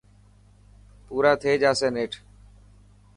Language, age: Dhatki, 30-39